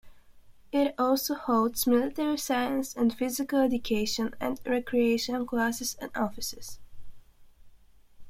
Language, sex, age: English, female, 19-29